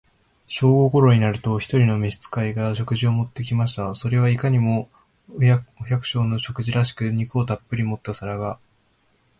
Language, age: Japanese, 19-29